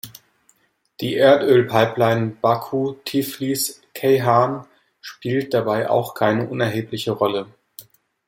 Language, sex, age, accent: German, male, 19-29, Deutschland Deutsch